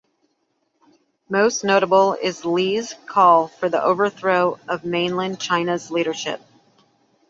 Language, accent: English, United States English